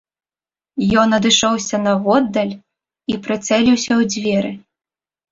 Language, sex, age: Belarusian, female, 19-29